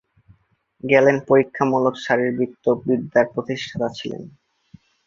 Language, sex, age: Bengali, male, 19-29